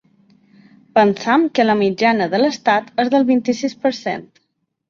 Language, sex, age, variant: Catalan, female, 30-39, Balear